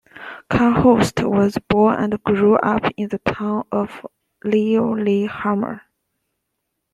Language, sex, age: English, female, 19-29